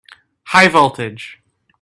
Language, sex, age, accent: English, male, 19-29, United States English